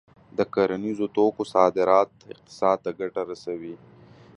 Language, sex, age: Pashto, male, 19-29